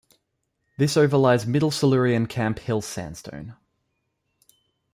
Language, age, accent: English, 19-29, Australian English